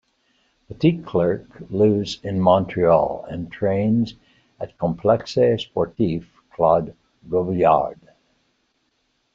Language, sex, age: English, male, 80-89